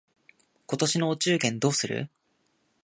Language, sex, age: Japanese, male, 19-29